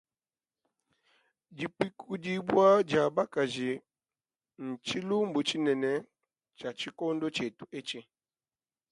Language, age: Luba-Lulua, 19-29